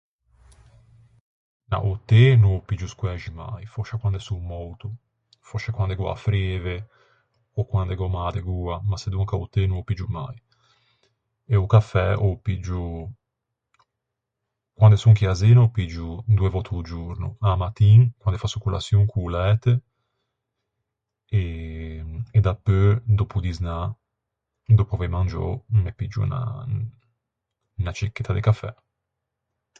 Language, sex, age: Ligurian, male, 30-39